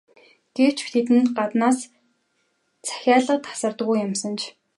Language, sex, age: Mongolian, female, 19-29